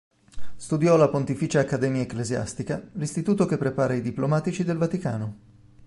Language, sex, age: Italian, male, 40-49